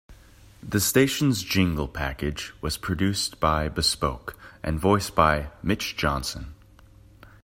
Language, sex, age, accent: English, male, 19-29, United States English